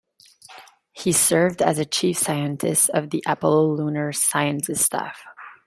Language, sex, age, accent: English, female, 19-29, Canadian English